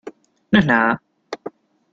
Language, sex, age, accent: Spanish, male, 19-29, Rioplatense: Argentina, Uruguay, este de Bolivia, Paraguay